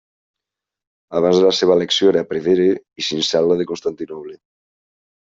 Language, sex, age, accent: Catalan, male, 40-49, valencià